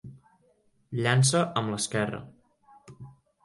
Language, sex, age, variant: Catalan, male, 19-29, Central